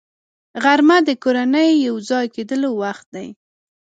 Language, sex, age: Pashto, female, 19-29